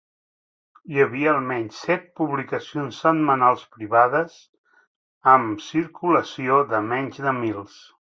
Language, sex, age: Catalan, male, 40-49